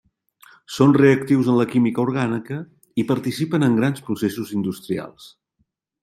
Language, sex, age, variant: Catalan, male, 50-59, Central